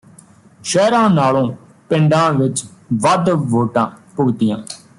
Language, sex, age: Punjabi, male, 30-39